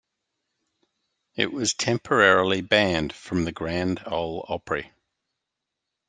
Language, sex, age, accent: English, male, 50-59, Australian English